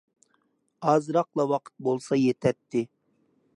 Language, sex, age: Uyghur, male, 30-39